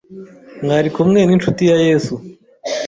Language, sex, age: Kinyarwanda, male, 30-39